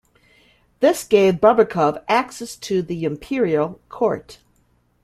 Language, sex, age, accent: English, female, 50-59, United States English